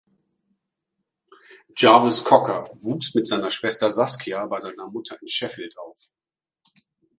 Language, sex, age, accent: German, male, 50-59, Deutschland Deutsch